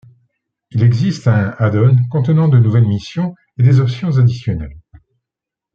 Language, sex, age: French, male, 40-49